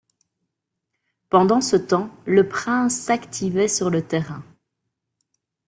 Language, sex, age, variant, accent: French, female, 30-39, Français d'Europe, Français de Belgique